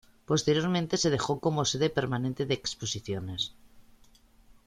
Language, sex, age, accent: Spanish, male, 30-39, España: Centro-Sur peninsular (Madrid, Toledo, Castilla-La Mancha)